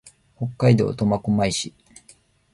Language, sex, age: Japanese, male, 19-29